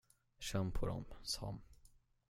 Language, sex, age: Swedish, male, under 19